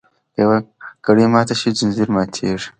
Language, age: Pashto, under 19